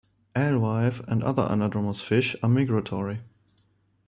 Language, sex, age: English, male, 19-29